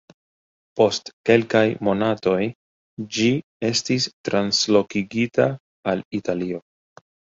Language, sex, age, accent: Esperanto, male, 30-39, Internacia